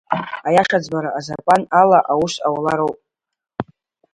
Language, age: Abkhazian, under 19